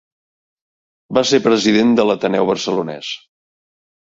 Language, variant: Catalan, Central